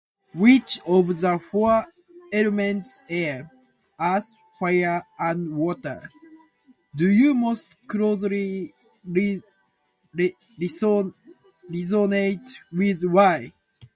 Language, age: English, 19-29